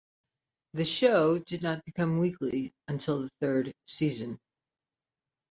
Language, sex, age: English, female, 50-59